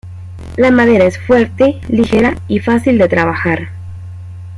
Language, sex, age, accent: Spanish, female, 30-39, América central